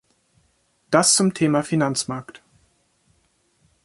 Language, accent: German, Deutschland Deutsch